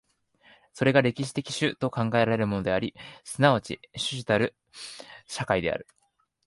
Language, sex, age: Japanese, male, 19-29